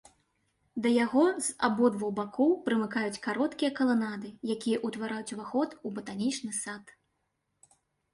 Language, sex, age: Belarusian, female, 19-29